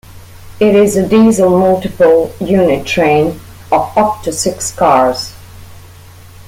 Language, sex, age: English, female, 30-39